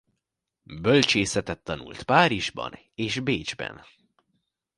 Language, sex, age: Hungarian, male, under 19